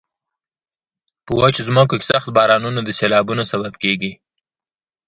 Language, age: Pashto, 19-29